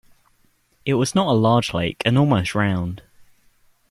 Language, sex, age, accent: English, male, under 19, England English